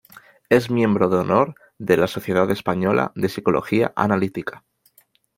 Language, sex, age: Spanish, male, 19-29